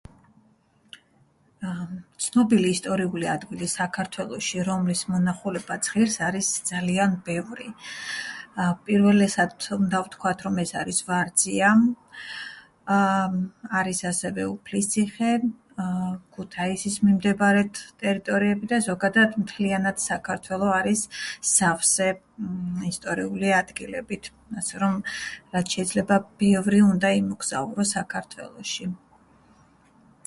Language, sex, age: Georgian, female, 40-49